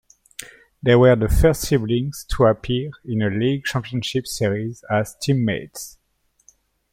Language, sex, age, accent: English, male, 40-49, England English